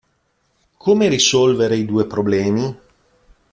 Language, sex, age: Italian, male, 40-49